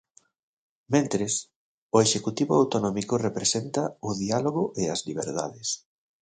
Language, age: Galician, 40-49